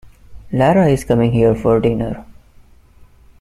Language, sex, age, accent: English, male, 19-29, India and South Asia (India, Pakistan, Sri Lanka)